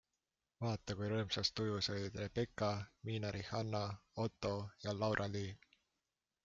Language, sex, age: Estonian, male, 19-29